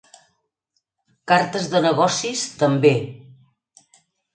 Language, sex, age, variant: Catalan, female, 60-69, Central